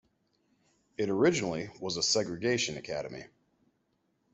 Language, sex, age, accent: English, male, 30-39, United States English